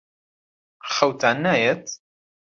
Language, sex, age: Central Kurdish, male, 19-29